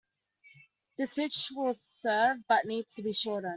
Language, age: English, under 19